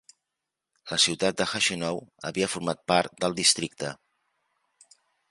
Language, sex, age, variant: Catalan, male, 50-59, Central